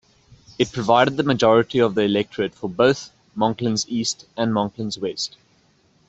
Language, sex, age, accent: English, male, 19-29, Southern African (South Africa, Zimbabwe, Namibia)